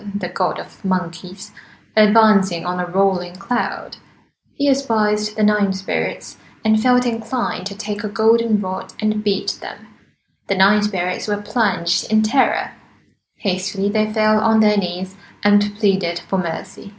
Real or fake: real